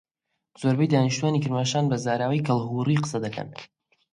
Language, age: Central Kurdish, 19-29